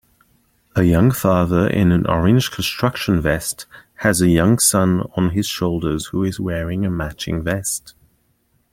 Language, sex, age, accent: English, male, 30-39, England English